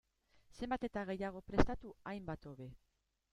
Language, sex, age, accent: Basque, female, 40-49, Mendebalekoa (Araba, Bizkaia, Gipuzkoako mendebaleko herri batzuk)